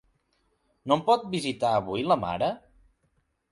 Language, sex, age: Catalan, male, 19-29